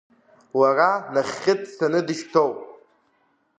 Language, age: Abkhazian, under 19